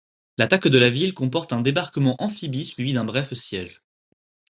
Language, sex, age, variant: French, male, 19-29, Français de métropole